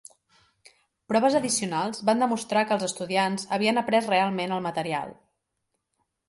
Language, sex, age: Catalan, female, 30-39